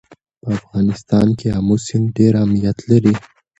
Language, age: Pashto, 19-29